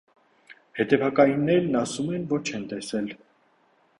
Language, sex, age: Armenian, male, 19-29